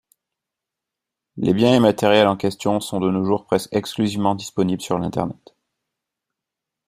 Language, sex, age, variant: French, male, 30-39, Français de métropole